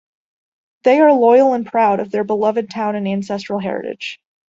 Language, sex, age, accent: English, female, 19-29, United States English